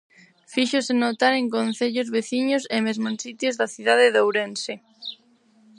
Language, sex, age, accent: Galician, female, under 19, Neofalante